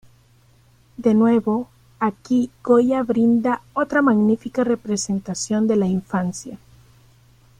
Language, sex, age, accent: Spanish, female, 30-39, América central